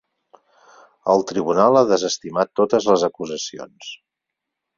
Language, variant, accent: Catalan, Central, Barceloní